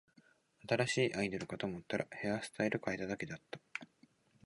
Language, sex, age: Japanese, male, 19-29